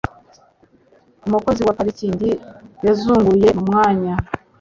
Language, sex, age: Kinyarwanda, male, 19-29